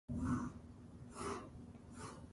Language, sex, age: English, male, 19-29